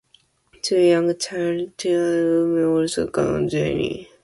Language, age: English, 19-29